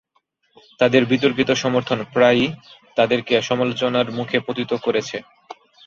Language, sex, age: Bengali, male, 19-29